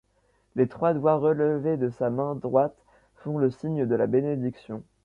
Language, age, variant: French, under 19, Français de métropole